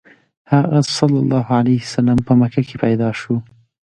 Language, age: Pashto, 19-29